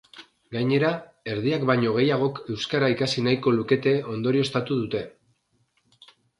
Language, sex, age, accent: Basque, male, 30-39, Mendebalekoa (Araba, Bizkaia, Gipuzkoako mendebaleko herri batzuk)